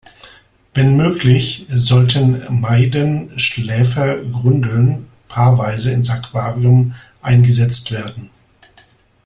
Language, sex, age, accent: German, male, 50-59, Deutschland Deutsch